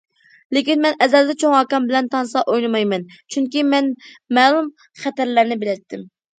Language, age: Uyghur, 19-29